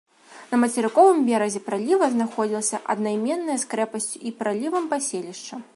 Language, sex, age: Belarusian, female, 19-29